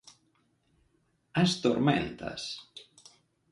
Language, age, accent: Galician, 19-29, Normativo (estándar)